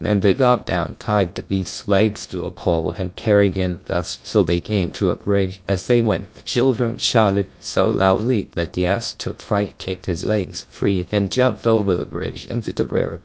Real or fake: fake